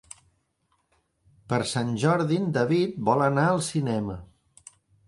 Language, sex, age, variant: Catalan, male, 50-59, Central